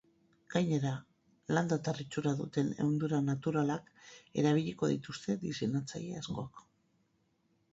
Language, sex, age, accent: Basque, female, 40-49, Mendebalekoa (Araba, Bizkaia, Gipuzkoako mendebaleko herri batzuk)